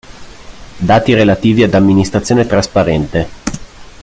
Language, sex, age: Italian, male, 19-29